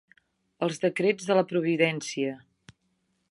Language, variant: Catalan, Central